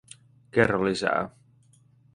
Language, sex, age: Finnish, male, 30-39